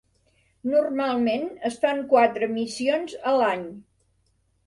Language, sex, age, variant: Catalan, female, 60-69, Central